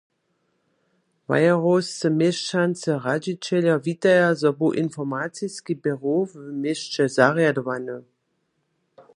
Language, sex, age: Upper Sorbian, female, 40-49